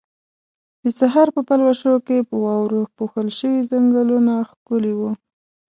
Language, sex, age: Pashto, female, 19-29